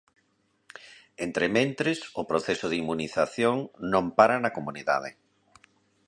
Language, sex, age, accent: Galician, male, 50-59, Normativo (estándar)